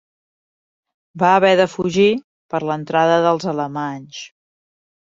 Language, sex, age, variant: Catalan, female, 40-49, Central